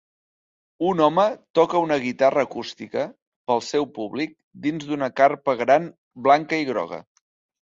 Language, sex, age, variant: Catalan, male, 40-49, Central